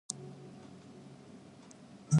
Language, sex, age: English, female, 19-29